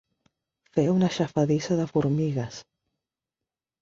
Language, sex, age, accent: Catalan, female, 19-29, aprenent (recent, des del castellà)